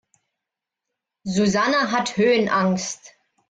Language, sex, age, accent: German, female, 40-49, Deutschland Deutsch